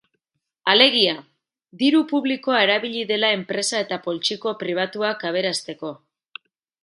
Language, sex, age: Basque, female, 40-49